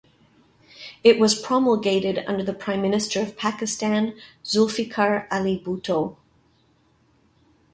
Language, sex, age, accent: English, female, 50-59, Canadian English